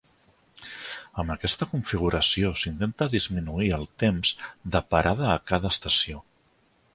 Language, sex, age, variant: Catalan, male, 40-49, Central